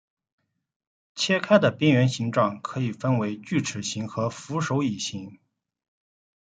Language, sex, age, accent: Chinese, male, 30-39, 出生地：江苏省